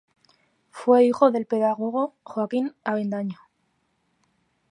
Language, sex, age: Spanish, female, under 19